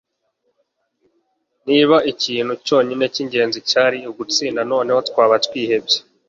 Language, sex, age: Kinyarwanda, male, 19-29